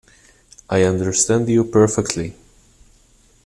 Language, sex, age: English, male, 19-29